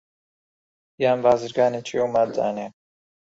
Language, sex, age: Central Kurdish, male, 30-39